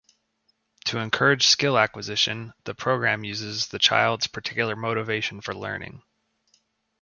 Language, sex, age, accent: English, male, 30-39, United States English